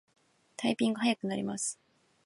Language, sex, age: Japanese, female, under 19